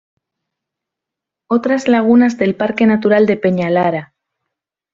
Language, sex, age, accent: Spanish, female, 19-29, España: Norte peninsular (Asturias, Castilla y León, Cantabria, País Vasco, Navarra, Aragón, La Rioja, Guadalajara, Cuenca)